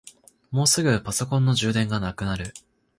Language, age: Japanese, 19-29